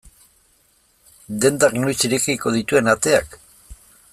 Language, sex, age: Basque, male, 50-59